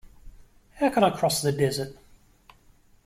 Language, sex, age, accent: English, male, 50-59, Australian English